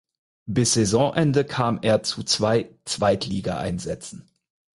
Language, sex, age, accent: German, male, 30-39, Deutschland Deutsch